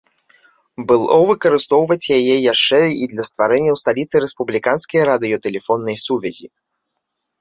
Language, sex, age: Belarusian, male, 19-29